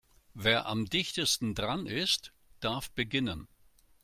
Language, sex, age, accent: German, male, 70-79, Deutschland Deutsch